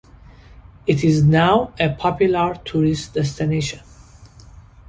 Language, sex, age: English, male, 30-39